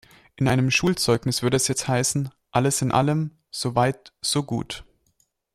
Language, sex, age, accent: German, male, 19-29, Deutschland Deutsch